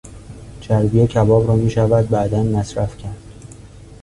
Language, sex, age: Persian, male, 19-29